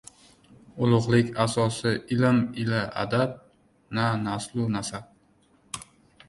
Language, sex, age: Uzbek, male, 19-29